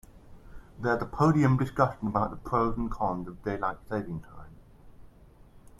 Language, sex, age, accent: English, male, 30-39, England English